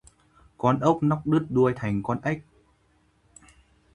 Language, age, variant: Vietnamese, 19-29, Hà Nội